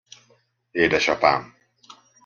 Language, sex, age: Hungarian, male, 50-59